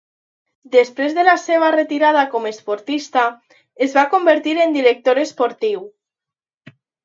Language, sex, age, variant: Catalan, female, under 19, Alacantí